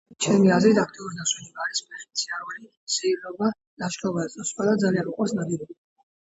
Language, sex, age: Georgian, female, 50-59